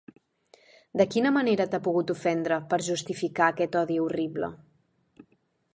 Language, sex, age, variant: Catalan, female, 19-29, Central